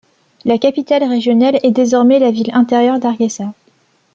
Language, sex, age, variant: French, female, under 19, Français de métropole